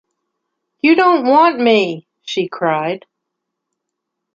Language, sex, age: English, female, 50-59